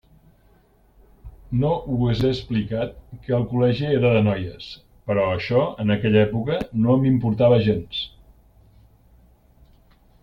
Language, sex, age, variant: Catalan, male, 60-69, Central